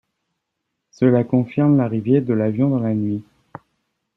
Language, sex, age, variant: French, male, 19-29, Français de métropole